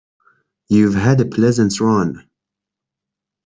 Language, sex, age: English, male, 30-39